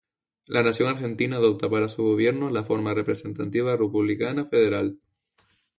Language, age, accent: Spanish, 19-29, España: Islas Canarias